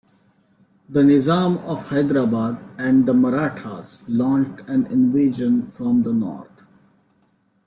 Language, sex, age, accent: English, male, 30-39, India and South Asia (India, Pakistan, Sri Lanka)